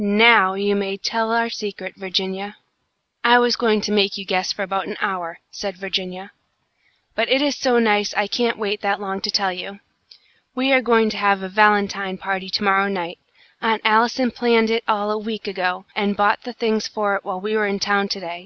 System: none